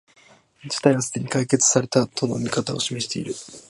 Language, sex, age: Japanese, male, 19-29